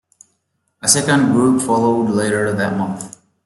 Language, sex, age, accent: English, male, 19-29, United States English